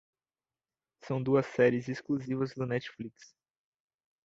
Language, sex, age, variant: Portuguese, male, 19-29, Portuguese (Brasil)